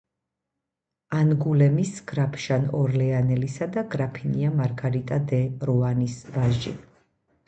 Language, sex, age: Georgian, female, 30-39